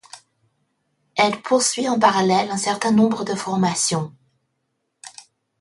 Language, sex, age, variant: French, female, 50-59, Français de métropole